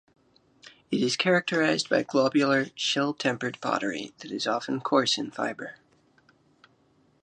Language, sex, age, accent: English, male, under 19, United States English